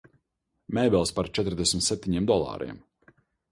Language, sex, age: Latvian, male, 40-49